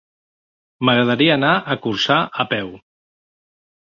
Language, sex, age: Catalan, male, 50-59